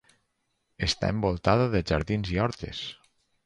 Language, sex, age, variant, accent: Catalan, male, 50-59, Valencià meridional, valencià